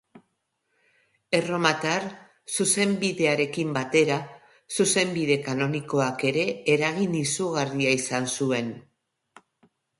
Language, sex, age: Basque, female, 50-59